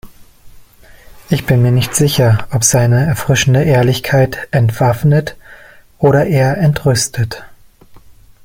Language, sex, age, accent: German, male, 30-39, Deutschland Deutsch